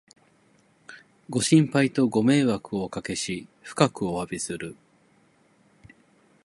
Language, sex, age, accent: Japanese, male, 30-39, 関西弁